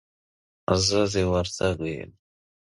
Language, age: Pashto, 19-29